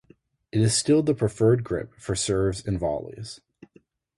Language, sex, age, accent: English, male, 30-39, United States English